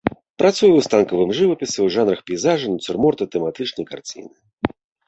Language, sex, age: Belarusian, male, 30-39